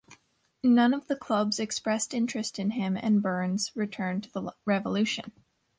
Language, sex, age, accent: English, female, under 19, United States English